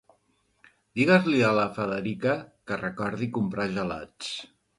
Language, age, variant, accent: Catalan, 50-59, Central, central